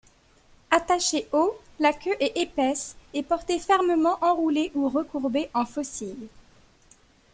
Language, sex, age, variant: French, female, 19-29, Français de métropole